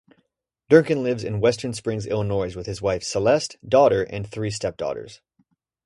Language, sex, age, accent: English, male, 19-29, United States English